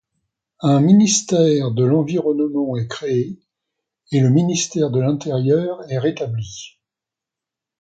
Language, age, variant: French, 60-69, Français de métropole